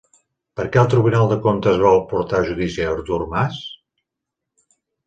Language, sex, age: Catalan, male, 40-49